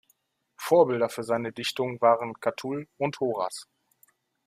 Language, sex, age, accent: German, male, 30-39, Deutschland Deutsch